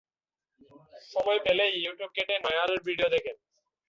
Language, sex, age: Bengali, male, 19-29